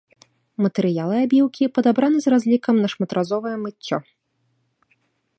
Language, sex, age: Belarusian, female, 19-29